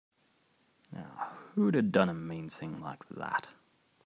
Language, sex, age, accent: English, male, 19-29, Australian English